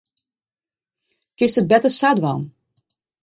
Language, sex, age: Western Frisian, female, 40-49